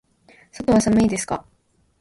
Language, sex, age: Japanese, female, 19-29